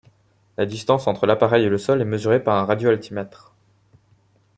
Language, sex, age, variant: French, male, 19-29, Français de métropole